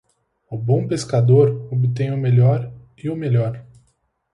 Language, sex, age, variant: Portuguese, male, 19-29, Portuguese (Brasil)